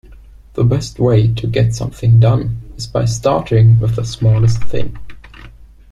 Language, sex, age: English, male, 19-29